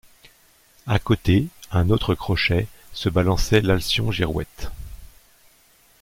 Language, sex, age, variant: French, male, 40-49, Français de métropole